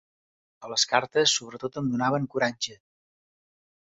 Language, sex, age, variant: Catalan, male, 60-69, Central